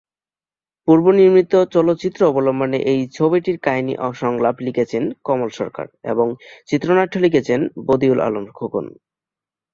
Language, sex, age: Bengali, male, under 19